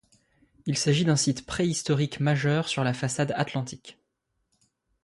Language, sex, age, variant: French, male, 19-29, Français de métropole